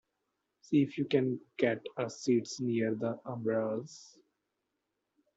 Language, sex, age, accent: English, male, 19-29, India and South Asia (India, Pakistan, Sri Lanka)